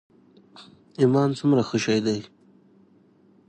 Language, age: Pashto, 19-29